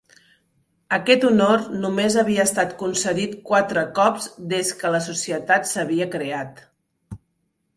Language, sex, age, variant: Catalan, female, 40-49, Central